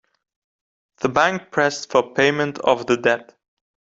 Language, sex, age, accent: English, male, 19-29, England English